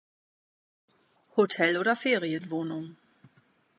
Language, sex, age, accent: German, female, 40-49, Deutschland Deutsch